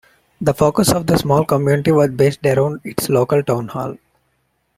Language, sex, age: English, male, 19-29